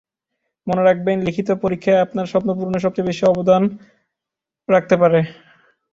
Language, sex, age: Bengali, male, 19-29